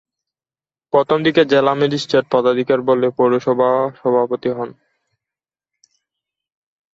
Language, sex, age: Bengali, male, 19-29